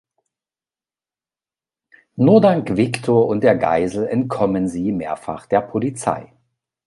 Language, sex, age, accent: German, male, 40-49, Deutschland Deutsch